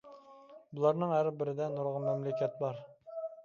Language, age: Uyghur, 19-29